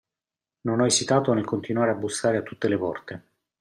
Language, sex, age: Italian, male, 40-49